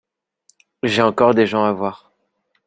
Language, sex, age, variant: French, male, 30-39, Français de métropole